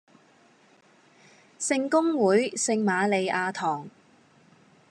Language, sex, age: Cantonese, female, 30-39